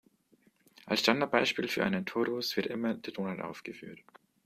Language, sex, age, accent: German, male, 19-29, Deutschland Deutsch